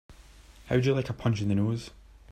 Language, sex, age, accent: English, male, 19-29, Scottish English